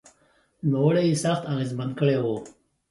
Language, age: Pashto, 30-39